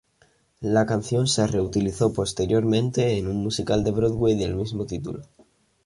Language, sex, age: Spanish, male, under 19